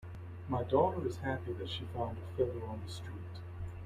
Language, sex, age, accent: English, male, 40-49, United States English